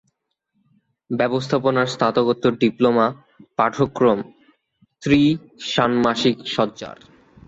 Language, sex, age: Bengali, male, under 19